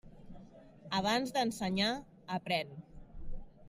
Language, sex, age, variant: Catalan, female, 30-39, Central